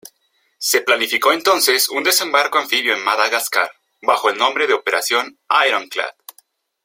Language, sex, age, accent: Spanish, male, 19-29, México